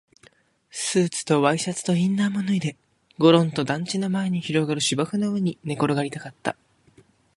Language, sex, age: Japanese, male, 19-29